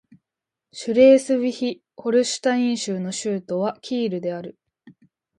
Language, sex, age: Japanese, female, under 19